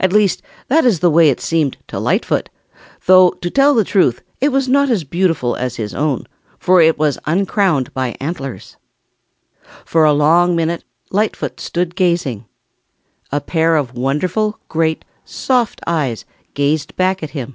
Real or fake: real